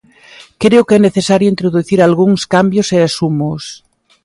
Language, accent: Galician, Oriental (común en zona oriental)